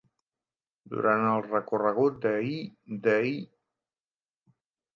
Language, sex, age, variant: Catalan, male, 50-59, Central